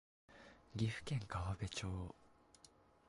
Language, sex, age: Japanese, male, 19-29